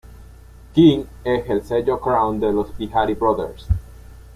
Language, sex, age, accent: Spanish, male, under 19, Caribe: Cuba, Venezuela, Puerto Rico, República Dominicana, Panamá, Colombia caribeña, México caribeño, Costa del golfo de México